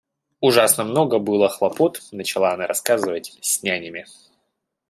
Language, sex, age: Russian, male, 19-29